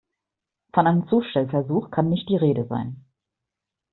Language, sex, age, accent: German, female, 50-59, Deutschland Deutsch